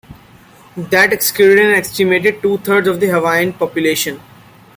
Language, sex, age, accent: English, male, 19-29, India and South Asia (India, Pakistan, Sri Lanka)